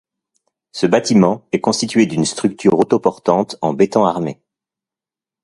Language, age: French, 40-49